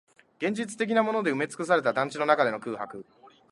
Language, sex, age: Japanese, male, 19-29